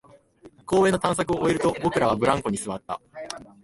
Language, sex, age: Japanese, male, 19-29